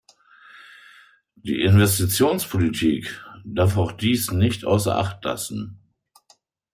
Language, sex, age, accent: German, male, 50-59, Deutschland Deutsch